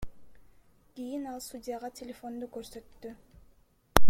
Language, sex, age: Kyrgyz, female, 19-29